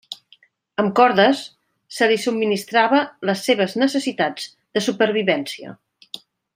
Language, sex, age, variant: Catalan, female, 50-59, Central